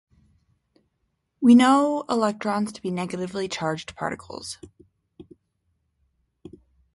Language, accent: English, United States English